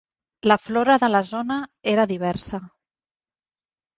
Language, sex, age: Catalan, female, 40-49